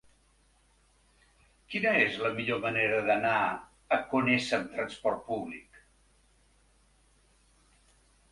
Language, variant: Catalan, Central